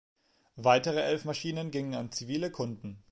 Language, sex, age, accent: German, male, 19-29, Deutschland Deutsch